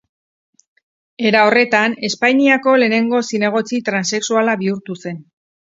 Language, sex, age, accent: Basque, female, 40-49, Erdialdekoa edo Nafarra (Gipuzkoa, Nafarroa)